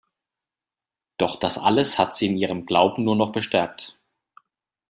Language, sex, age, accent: German, male, 30-39, Deutschland Deutsch